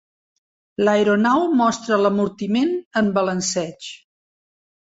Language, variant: Catalan, Central